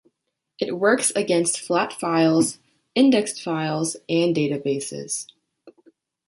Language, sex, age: English, female, 19-29